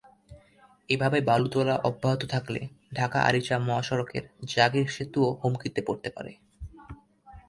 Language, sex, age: Bengali, male, under 19